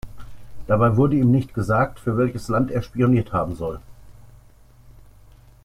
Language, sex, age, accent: German, male, 50-59, Deutschland Deutsch